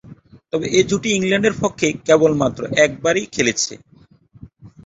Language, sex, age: Bengali, male, 30-39